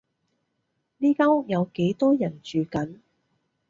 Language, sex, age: Cantonese, female, 30-39